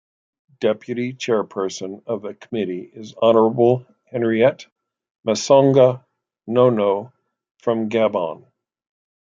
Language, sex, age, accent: English, male, 60-69, United States English